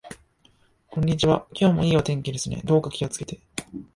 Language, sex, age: Japanese, male, 19-29